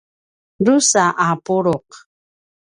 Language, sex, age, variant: Paiwan, female, 50-59, pinayuanan a kinaikacedasan (東排灣語)